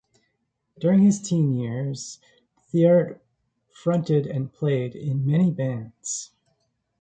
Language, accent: English, Canadian English